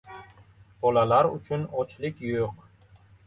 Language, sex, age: Uzbek, male, 30-39